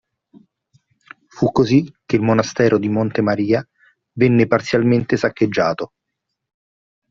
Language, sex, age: Italian, male, 40-49